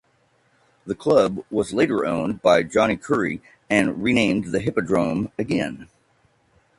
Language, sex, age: English, male, 40-49